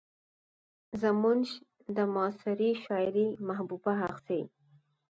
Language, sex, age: Pashto, female, 40-49